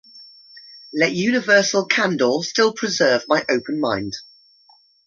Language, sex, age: English, female, 30-39